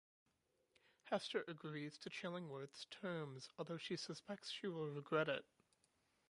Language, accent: English, United States English